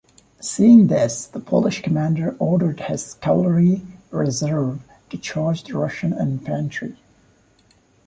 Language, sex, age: English, male, 19-29